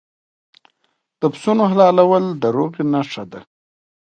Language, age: Pashto, 30-39